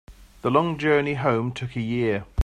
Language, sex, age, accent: English, male, 50-59, England English